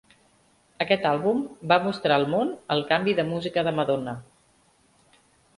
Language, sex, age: Catalan, female, 40-49